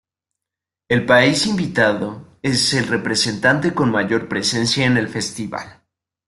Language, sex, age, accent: Spanish, male, 19-29, México